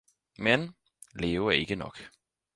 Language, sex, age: Danish, male, 19-29